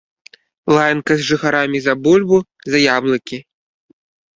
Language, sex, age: Belarusian, male, 30-39